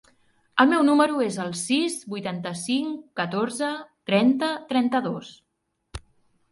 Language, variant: Catalan, Central